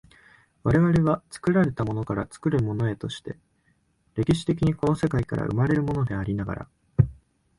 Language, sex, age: Japanese, male, 19-29